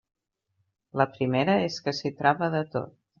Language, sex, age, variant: Catalan, female, 40-49, Central